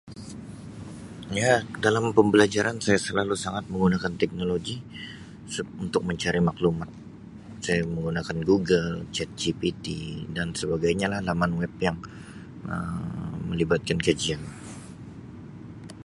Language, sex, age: Sabah Malay, male, 19-29